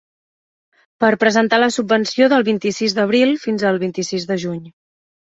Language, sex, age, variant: Catalan, female, 19-29, Central